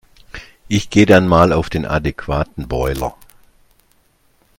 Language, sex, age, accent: German, male, 60-69, Deutschland Deutsch